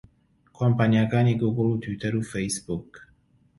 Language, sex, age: Central Kurdish, male, 19-29